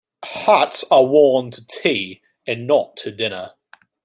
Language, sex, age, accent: English, male, 19-29, United States English